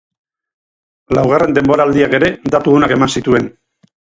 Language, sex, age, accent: Basque, male, 50-59, Mendebalekoa (Araba, Bizkaia, Gipuzkoako mendebaleko herri batzuk)